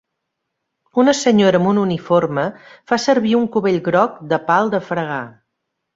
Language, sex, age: Catalan, female, 50-59